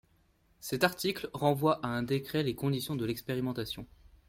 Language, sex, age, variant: French, male, 19-29, Français de métropole